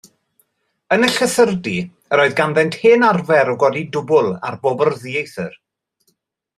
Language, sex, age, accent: Welsh, male, 40-49, Y Deyrnas Unedig Cymraeg